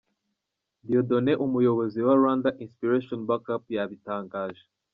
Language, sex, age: Kinyarwanda, male, 19-29